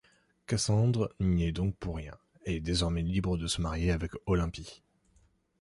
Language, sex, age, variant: French, male, 19-29, Français de métropole